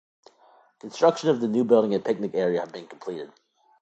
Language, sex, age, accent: English, male, under 19, United States English